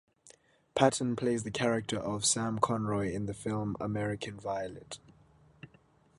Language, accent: English, Southern African (South Africa, Zimbabwe, Namibia)